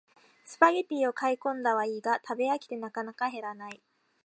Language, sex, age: Japanese, female, 19-29